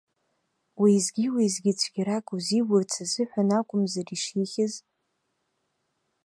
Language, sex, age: Abkhazian, female, under 19